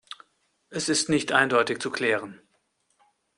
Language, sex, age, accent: German, male, 50-59, Deutschland Deutsch